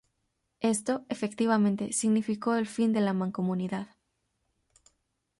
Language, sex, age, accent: Spanish, female, under 19, América central